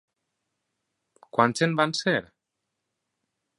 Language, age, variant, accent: Catalan, 19-29, Valencià central, valencià